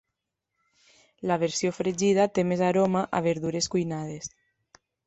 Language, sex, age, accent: Catalan, female, 19-29, valencià